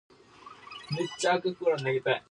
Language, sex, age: English, female, under 19